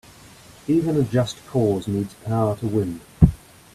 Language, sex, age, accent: English, male, 50-59, New Zealand English